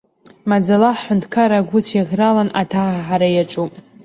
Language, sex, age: Abkhazian, female, under 19